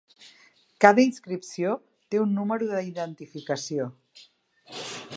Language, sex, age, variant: Catalan, female, 50-59, Central